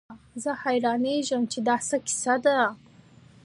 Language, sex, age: Pashto, female, 19-29